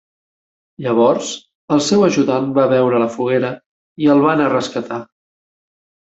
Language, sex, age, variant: Catalan, male, 30-39, Nord-Occidental